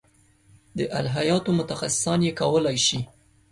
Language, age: Pashto, 19-29